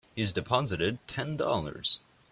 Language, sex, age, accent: English, male, 19-29, Canadian English